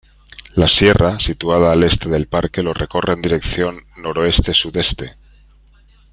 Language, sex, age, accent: Spanish, male, 40-49, España: Centro-Sur peninsular (Madrid, Toledo, Castilla-La Mancha)